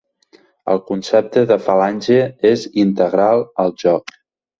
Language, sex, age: Catalan, male, 19-29